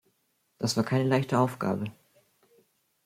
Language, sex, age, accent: German, male, under 19, Deutschland Deutsch